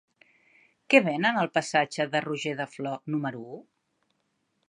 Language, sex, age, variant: Catalan, female, 50-59, Central